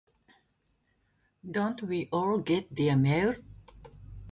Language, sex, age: English, female, 50-59